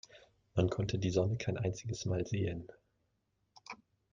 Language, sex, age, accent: German, male, 19-29, Deutschland Deutsch